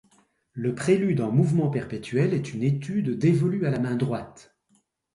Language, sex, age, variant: French, male, 60-69, Français de métropole